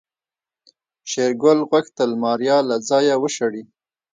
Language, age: Pashto, 30-39